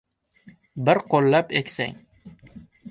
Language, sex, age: Uzbek, male, under 19